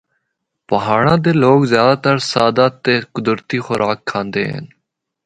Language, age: Northern Hindko, 19-29